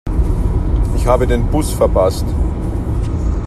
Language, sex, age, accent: German, male, 40-49, Österreichisches Deutsch